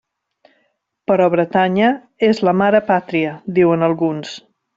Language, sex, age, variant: Catalan, female, 50-59, Central